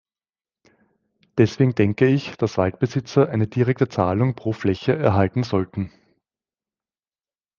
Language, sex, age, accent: German, male, 40-49, Österreichisches Deutsch